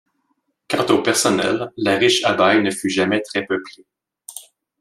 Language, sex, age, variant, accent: French, male, 40-49, Français d'Amérique du Nord, Français du Canada